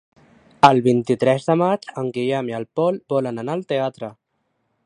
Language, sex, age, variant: Catalan, male, 19-29, Central